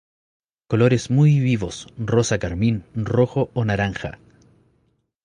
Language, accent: Spanish, Chileno: Chile, Cuyo